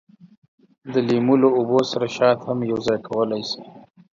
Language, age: Pashto, 30-39